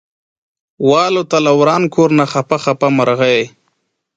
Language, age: Pashto, 19-29